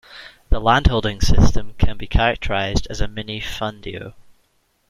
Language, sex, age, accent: English, male, under 19, Scottish English